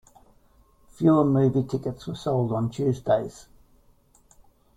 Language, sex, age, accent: English, male, 70-79, Australian English